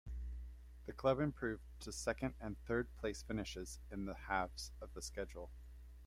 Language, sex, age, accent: English, male, 30-39, United States English